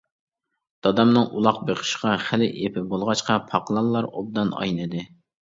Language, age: Uyghur, 19-29